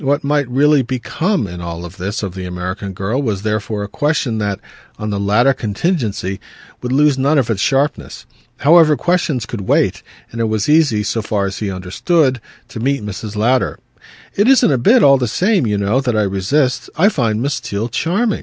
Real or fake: real